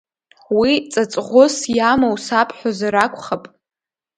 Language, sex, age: Abkhazian, female, under 19